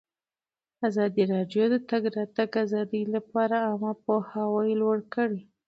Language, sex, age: Pashto, female, 30-39